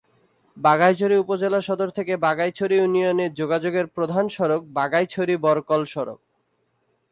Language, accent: Bengali, fluent